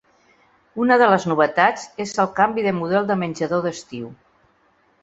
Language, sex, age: Catalan, female, 60-69